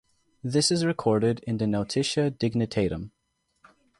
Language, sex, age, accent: English, male, 19-29, United States English